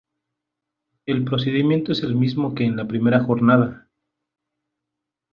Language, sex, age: Spanish, male, 40-49